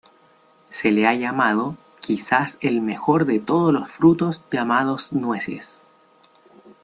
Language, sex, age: Spanish, male, 19-29